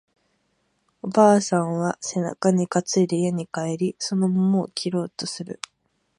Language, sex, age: Japanese, female, 19-29